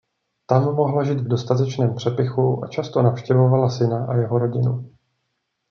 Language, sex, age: Czech, male, 40-49